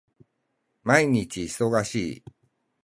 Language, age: Japanese, 40-49